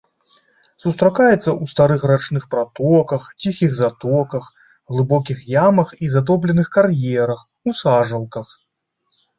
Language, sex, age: Belarusian, male, 40-49